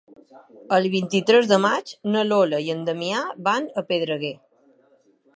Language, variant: Catalan, Balear